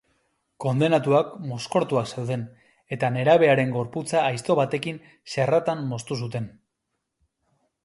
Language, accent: Basque, Mendebalekoa (Araba, Bizkaia, Gipuzkoako mendebaleko herri batzuk)